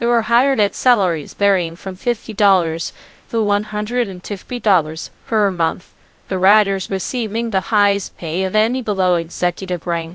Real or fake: fake